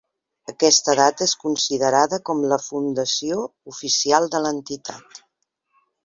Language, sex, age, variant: Catalan, female, 50-59, Central